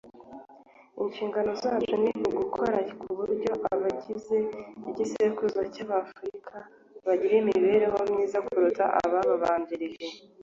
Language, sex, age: Kinyarwanda, female, 19-29